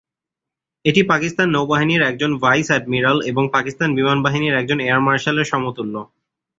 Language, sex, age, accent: Bengali, male, 19-29, Bangladeshi